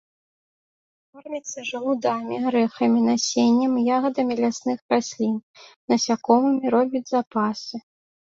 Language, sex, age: Belarusian, female, 19-29